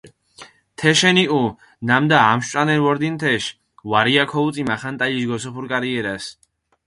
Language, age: Mingrelian, 19-29